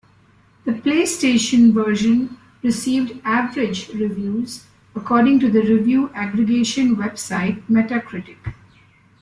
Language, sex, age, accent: English, female, 60-69, India and South Asia (India, Pakistan, Sri Lanka)